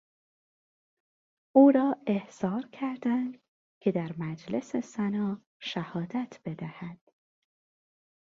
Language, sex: Persian, female